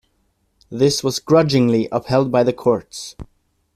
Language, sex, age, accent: English, male, 30-39, United States English